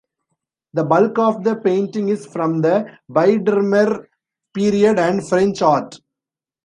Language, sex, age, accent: English, male, 19-29, India and South Asia (India, Pakistan, Sri Lanka)